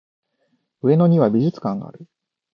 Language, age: Japanese, 19-29